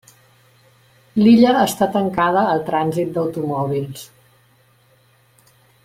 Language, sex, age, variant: Catalan, female, 50-59, Central